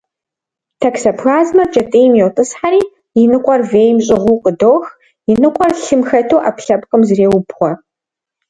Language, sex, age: Kabardian, female, 19-29